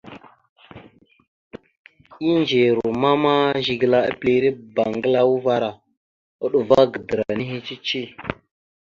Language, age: Mada (Cameroon), 19-29